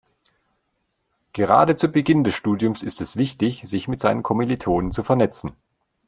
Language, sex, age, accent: German, male, 40-49, Deutschland Deutsch